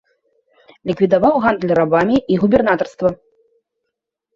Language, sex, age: Belarusian, female, 30-39